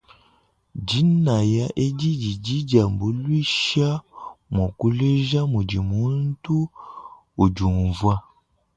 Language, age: Luba-Lulua, 19-29